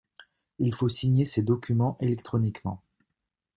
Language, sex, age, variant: French, male, 30-39, Français de métropole